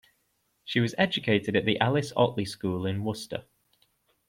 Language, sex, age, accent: English, male, 19-29, England English